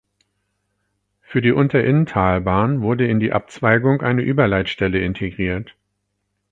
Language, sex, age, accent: German, male, 40-49, Deutschland Deutsch